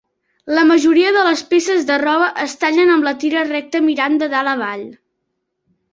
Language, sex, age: Catalan, female, 40-49